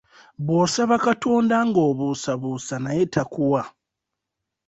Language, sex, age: Ganda, male, 30-39